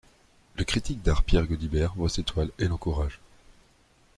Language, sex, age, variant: French, male, 19-29, Français de métropole